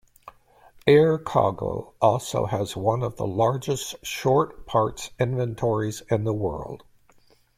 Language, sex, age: English, male, 70-79